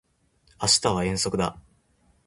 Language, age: Japanese, 19-29